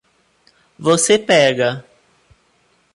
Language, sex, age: Portuguese, male, 30-39